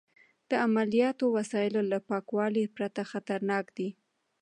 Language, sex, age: Pashto, female, 19-29